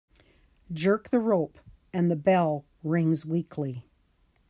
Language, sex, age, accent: English, female, 60-69, United States English